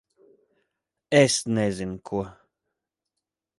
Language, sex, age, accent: Latvian, male, 30-39, bez akcenta